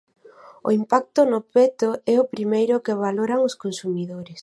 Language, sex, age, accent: Galician, female, 30-39, Atlántico (seseo e gheada)